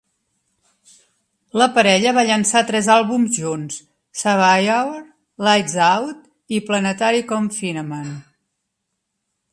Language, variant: Catalan, Central